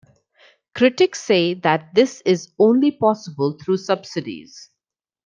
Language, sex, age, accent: English, female, 40-49, India and South Asia (India, Pakistan, Sri Lanka)